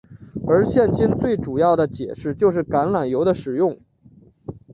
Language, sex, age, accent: Chinese, male, 30-39, 出生地：北京市